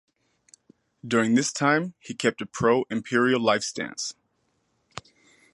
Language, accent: English, United States English